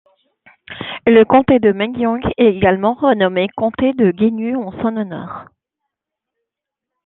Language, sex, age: French, female, 30-39